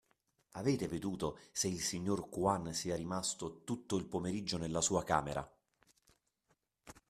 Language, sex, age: Italian, male, 50-59